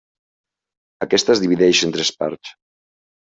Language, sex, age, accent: Catalan, male, 40-49, valencià